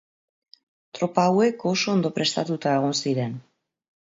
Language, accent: Basque, Mendebalekoa (Araba, Bizkaia, Gipuzkoako mendebaleko herri batzuk)